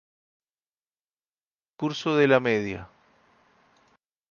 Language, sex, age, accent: Spanish, male, 30-39, Andino-Pacífico: Colombia, Perú, Ecuador, oeste de Bolivia y Venezuela andina